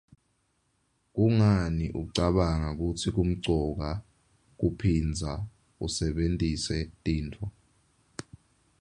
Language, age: Swati, 19-29